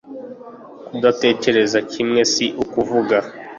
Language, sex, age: Kinyarwanda, male, 19-29